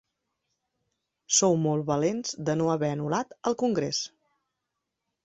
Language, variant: Catalan, Central